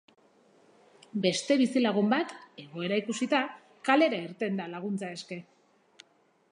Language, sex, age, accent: Basque, female, 40-49, Erdialdekoa edo Nafarra (Gipuzkoa, Nafarroa)